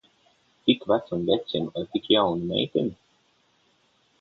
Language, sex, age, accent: Latvian, male, under 19, Vidus dialekts